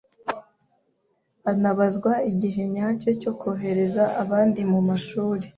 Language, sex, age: Kinyarwanda, female, 19-29